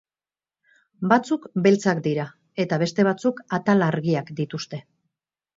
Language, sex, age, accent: Basque, female, 50-59, Mendebalekoa (Araba, Bizkaia, Gipuzkoako mendebaleko herri batzuk)